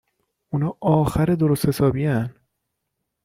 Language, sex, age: Persian, male, 30-39